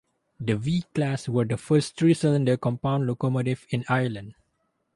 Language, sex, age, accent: English, male, 19-29, Malaysian English